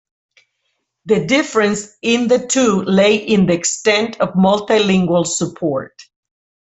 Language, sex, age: English, female, 60-69